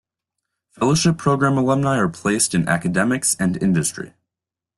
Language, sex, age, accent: English, male, 19-29, United States English